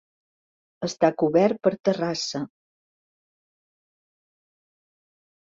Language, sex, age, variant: Catalan, female, 50-59, Central